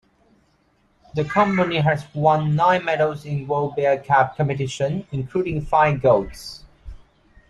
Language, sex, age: English, male, 30-39